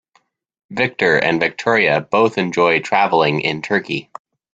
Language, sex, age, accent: English, male, 30-39, United States English